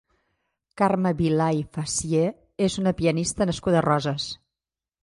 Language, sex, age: Catalan, female, 50-59